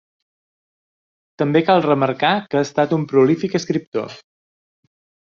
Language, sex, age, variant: Catalan, male, 40-49, Balear